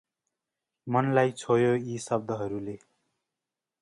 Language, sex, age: Nepali, male, 19-29